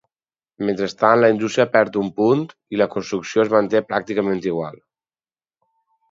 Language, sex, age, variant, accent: Catalan, male, 30-39, Valencià meridional, valencià